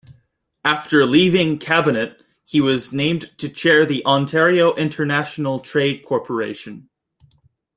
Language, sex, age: English, male, 19-29